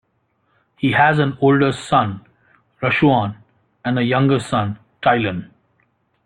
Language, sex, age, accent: English, male, 30-39, India and South Asia (India, Pakistan, Sri Lanka)